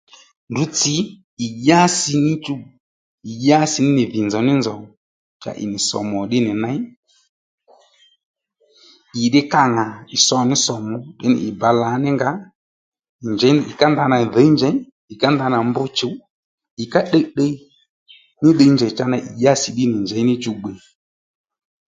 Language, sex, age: Lendu, male, 30-39